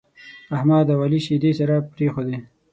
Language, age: Pashto, 19-29